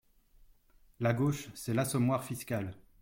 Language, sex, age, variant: French, male, 30-39, Français de métropole